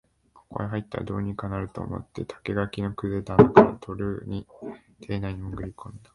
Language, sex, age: Japanese, male, 19-29